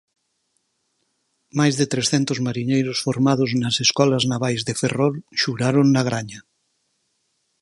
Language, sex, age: Galician, male, 50-59